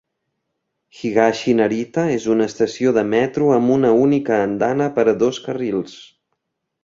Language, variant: Catalan, Central